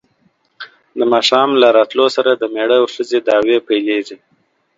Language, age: Pashto, 30-39